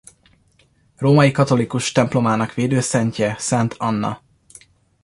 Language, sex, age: Hungarian, male, 19-29